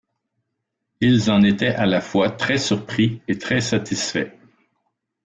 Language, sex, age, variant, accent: French, male, 50-59, Français d'Amérique du Nord, Français du Canada